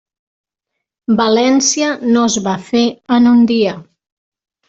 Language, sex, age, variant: Catalan, female, 40-49, Central